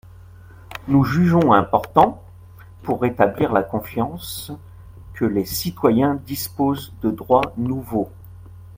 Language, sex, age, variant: French, male, 40-49, Français de métropole